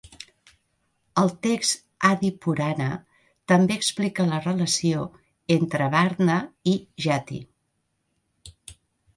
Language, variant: Catalan, Central